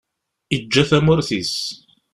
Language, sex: Kabyle, male